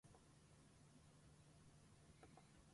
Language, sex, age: Japanese, male, under 19